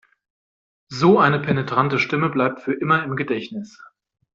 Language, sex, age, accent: German, male, 30-39, Deutschland Deutsch